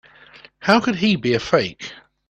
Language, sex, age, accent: English, male, 70-79, England English